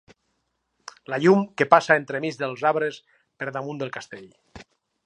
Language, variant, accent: Catalan, Valencià meridional, valencià